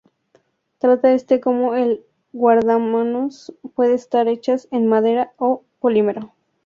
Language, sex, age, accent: Spanish, female, 19-29, México